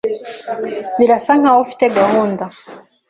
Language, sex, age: Kinyarwanda, female, 19-29